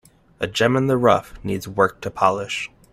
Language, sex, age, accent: English, male, 19-29, United States English